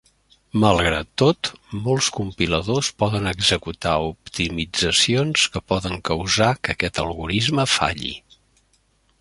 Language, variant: Catalan, Central